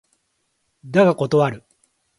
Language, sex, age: Japanese, male, 30-39